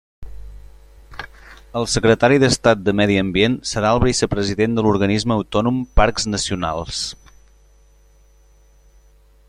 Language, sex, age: Catalan, male, 30-39